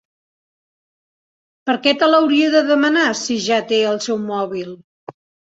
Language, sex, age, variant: Catalan, female, 60-69, Central